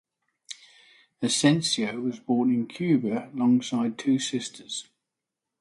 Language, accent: English, England English